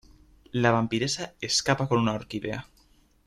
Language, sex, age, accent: Spanish, male, under 19, España: Norte peninsular (Asturias, Castilla y León, Cantabria, País Vasco, Navarra, Aragón, La Rioja, Guadalajara, Cuenca)